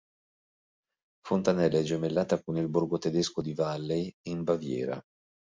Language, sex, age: Italian, male, 40-49